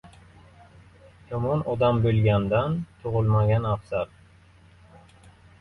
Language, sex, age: Uzbek, male, 30-39